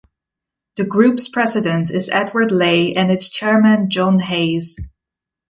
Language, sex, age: English, female, 19-29